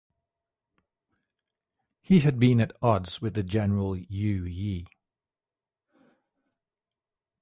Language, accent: English, England English